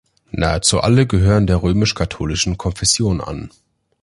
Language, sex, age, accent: German, male, 19-29, Deutschland Deutsch